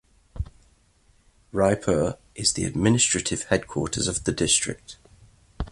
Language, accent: English, England English